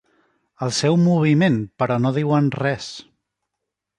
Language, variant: Catalan, Central